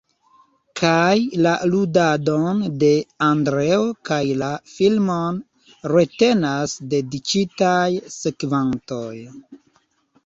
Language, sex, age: Esperanto, male, 40-49